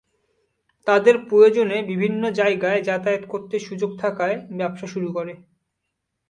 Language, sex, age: Bengali, male, 19-29